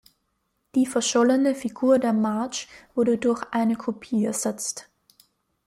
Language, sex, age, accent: German, female, 19-29, Österreichisches Deutsch